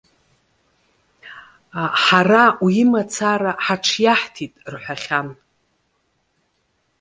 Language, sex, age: Abkhazian, female, 40-49